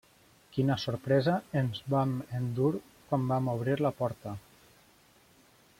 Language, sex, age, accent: Catalan, male, 30-39, valencià